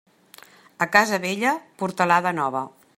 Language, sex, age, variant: Catalan, female, 60-69, Central